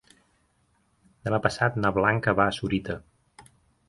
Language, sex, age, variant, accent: Catalan, male, 30-39, Central, tarragoní